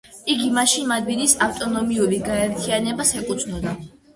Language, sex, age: Georgian, female, 90+